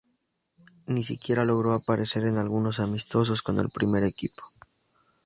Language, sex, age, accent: Spanish, male, 19-29, México